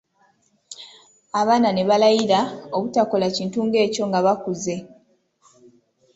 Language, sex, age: Ganda, female, 19-29